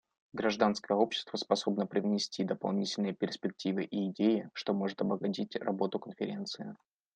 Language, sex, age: Russian, male, 19-29